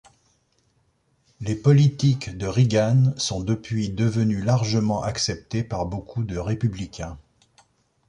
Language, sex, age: French, male, 60-69